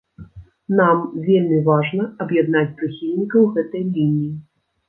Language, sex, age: Belarusian, female, 40-49